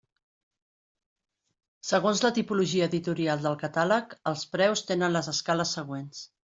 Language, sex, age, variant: Catalan, female, 50-59, Central